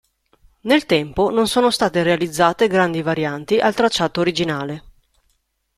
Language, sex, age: Italian, female, 30-39